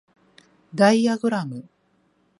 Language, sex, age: Japanese, female, 40-49